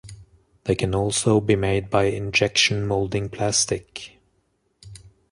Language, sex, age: English, male, 30-39